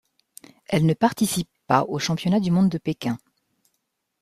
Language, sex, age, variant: French, female, 40-49, Français de métropole